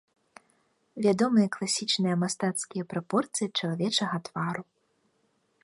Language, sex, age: Belarusian, female, 19-29